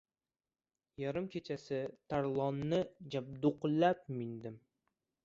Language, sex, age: Uzbek, male, under 19